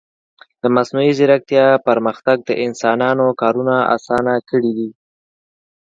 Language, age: Pashto, under 19